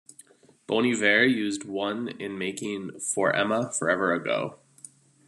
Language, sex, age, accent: English, male, 30-39, United States English